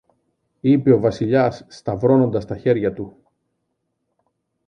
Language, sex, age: Greek, male, 40-49